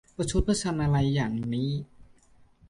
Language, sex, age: Thai, male, 19-29